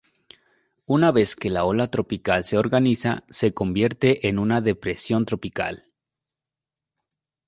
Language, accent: Spanish, México